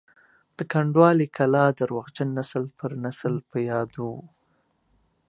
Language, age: Pashto, 30-39